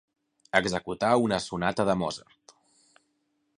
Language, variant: Catalan, Central